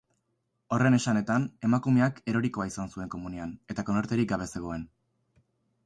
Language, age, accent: Basque, 19-29, Batua